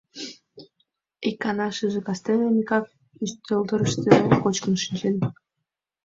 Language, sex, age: Mari, female, 19-29